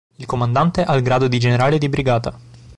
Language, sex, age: Italian, male, 19-29